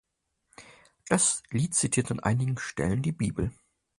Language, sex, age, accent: German, male, 30-39, Deutschland Deutsch